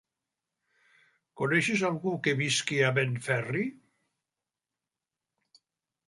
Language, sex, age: Catalan, male, 80-89